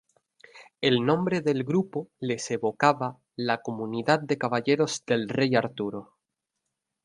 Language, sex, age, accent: Spanish, male, 19-29, España: Islas Canarias